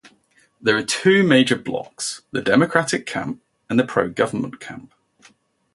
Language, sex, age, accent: English, male, 19-29, England English